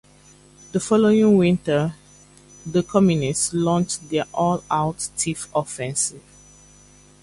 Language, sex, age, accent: English, female, 30-39, England English